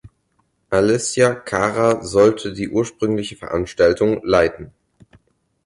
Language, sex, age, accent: German, male, 19-29, Deutschland Deutsch